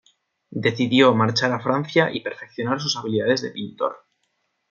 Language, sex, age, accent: Spanish, male, 19-29, España: Norte peninsular (Asturias, Castilla y León, Cantabria, País Vasco, Navarra, Aragón, La Rioja, Guadalajara, Cuenca)